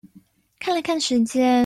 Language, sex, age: Chinese, female, 19-29